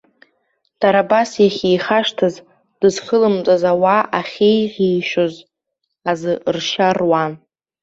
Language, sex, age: Abkhazian, female, under 19